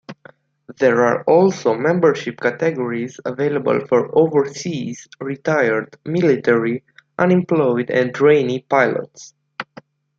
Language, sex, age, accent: English, male, 19-29, England English